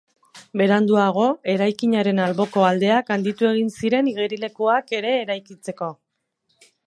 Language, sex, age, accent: Basque, female, 40-49, Erdialdekoa edo Nafarra (Gipuzkoa, Nafarroa)